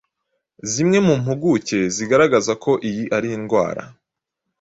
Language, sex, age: Kinyarwanda, male, 19-29